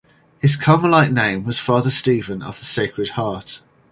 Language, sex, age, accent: English, male, 40-49, England English